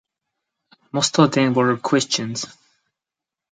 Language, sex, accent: English, male, United States English